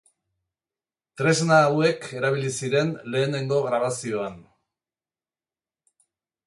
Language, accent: Basque, Erdialdekoa edo Nafarra (Gipuzkoa, Nafarroa)